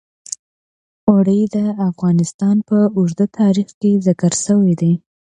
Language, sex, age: Pashto, female, 19-29